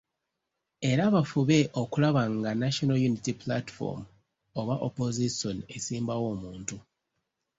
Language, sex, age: Ganda, male, 90+